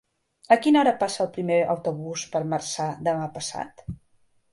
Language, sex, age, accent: Catalan, female, 40-49, balear; central